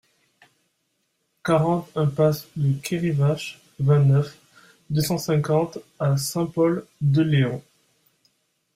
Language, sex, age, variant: French, male, 19-29, Français de métropole